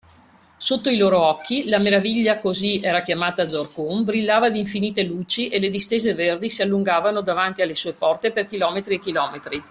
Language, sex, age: Italian, female, 50-59